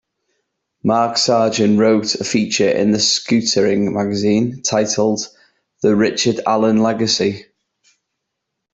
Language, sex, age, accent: English, male, 19-29, Welsh English